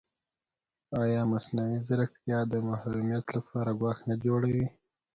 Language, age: Pashto, under 19